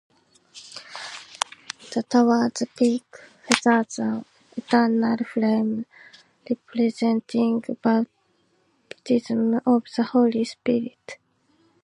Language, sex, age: English, female, under 19